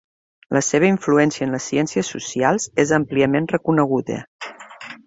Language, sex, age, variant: Catalan, female, 50-59, Septentrional